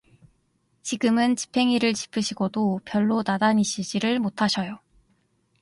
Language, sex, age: Korean, female, 19-29